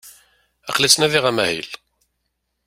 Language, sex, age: Kabyle, male, 40-49